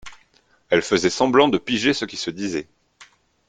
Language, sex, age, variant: French, male, 30-39, Français de métropole